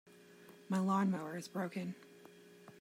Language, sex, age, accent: English, female, 30-39, United States English